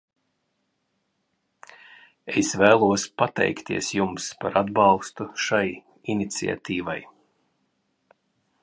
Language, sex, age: Latvian, male, 40-49